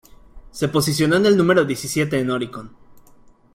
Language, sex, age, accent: Spanish, male, 30-39, México